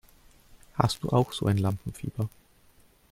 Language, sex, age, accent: German, male, 30-39, Deutschland Deutsch